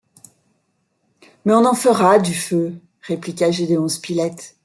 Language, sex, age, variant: French, female, 50-59, Français de métropole